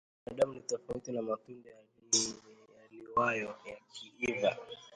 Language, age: Swahili, 30-39